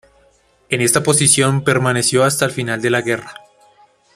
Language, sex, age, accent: Spanish, male, 19-29, América central